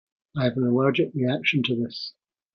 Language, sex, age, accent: English, male, 50-59, Scottish English